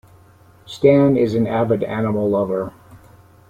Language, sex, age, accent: English, male, 60-69, Canadian English